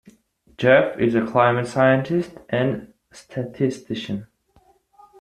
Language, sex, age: English, male, under 19